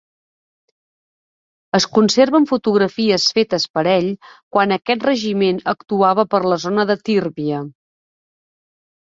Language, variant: Catalan, Septentrional